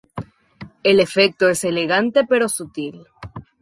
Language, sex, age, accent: Spanish, female, 19-29, Andino-Pacífico: Colombia, Perú, Ecuador, oeste de Bolivia y Venezuela andina